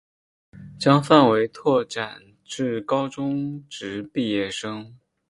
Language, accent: Chinese, 出生地：江西省